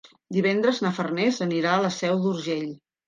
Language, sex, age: Catalan, female, 50-59